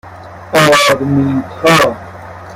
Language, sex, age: Persian, male, 30-39